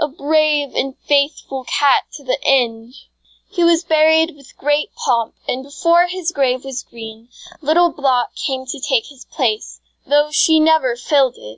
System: none